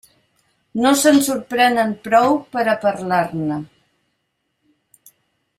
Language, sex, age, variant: Catalan, female, 60-69, Central